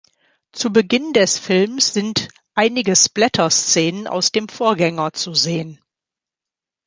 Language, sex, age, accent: German, female, 50-59, Deutschland Deutsch